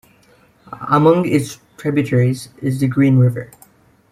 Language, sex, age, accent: English, male, under 19, United States English